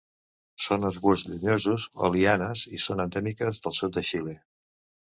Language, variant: Catalan, Central